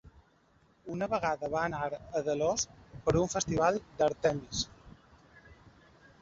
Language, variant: Catalan, Balear